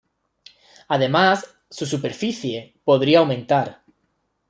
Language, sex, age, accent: Spanish, male, 30-39, España: Sur peninsular (Andalucia, Extremadura, Murcia)